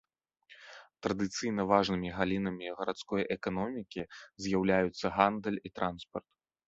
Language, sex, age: Belarusian, male, 30-39